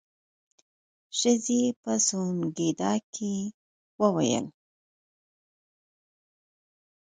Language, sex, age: Pashto, female, 30-39